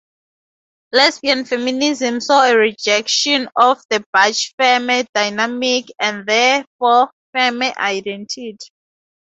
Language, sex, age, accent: English, female, 19-29, Southern African (South Africa, Zimbabwe, Namibia)